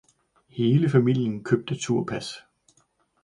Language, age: Danish, 40-49